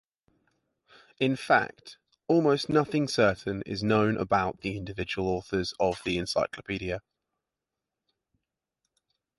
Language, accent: English, England English